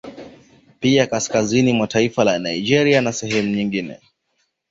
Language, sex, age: Swahili, male, 19-29